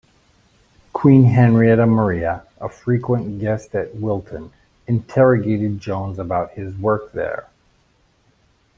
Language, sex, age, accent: English, male, 50-59, United States English